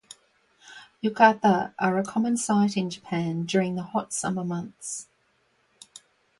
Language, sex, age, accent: English, female, 40-49, Australian English